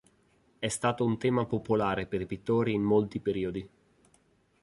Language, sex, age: Italian, male, 30-39